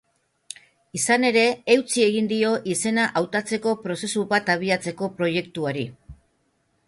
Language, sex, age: Basque, female, 50-59